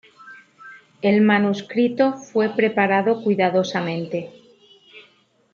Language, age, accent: Spanish, 40-49, España: Centro-Sur peninsular (Madrid, Toledo, Castilla-La Mancha)